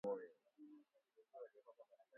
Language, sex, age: Swahili, male, 19-29